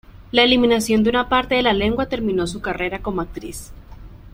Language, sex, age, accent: Spanish, female, 19-29, Andino-Pacífico: Colombia, Perú, Ecuador, oeste de Bolivia y Venezuela andina